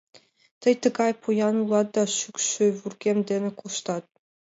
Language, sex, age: Mari, female, 19-29